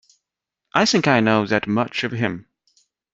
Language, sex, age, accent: English, male, 30-39, United States English